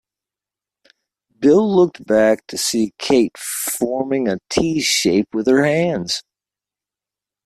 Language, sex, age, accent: English, male, 30-39, United States English